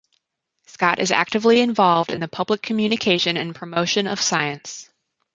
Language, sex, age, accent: English, female, 30-39, United States English